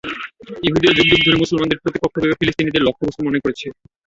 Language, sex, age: Bengali, male, 19-29